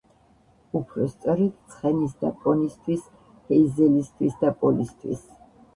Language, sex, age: Georgian, female, 70-79